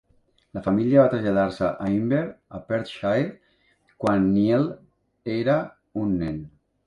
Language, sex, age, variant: Catalan, male, 40-49, Central